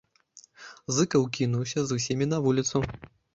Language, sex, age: Belarusian, male, 30-39